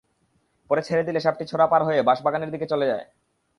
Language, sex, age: Bengali, male, 19-29